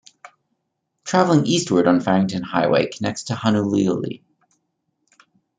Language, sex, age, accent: English, male, 30-39, United States English